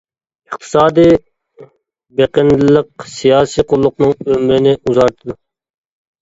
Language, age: Uyghur, 19-29